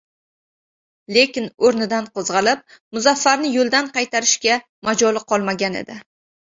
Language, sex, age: Uzbek, female, 30-39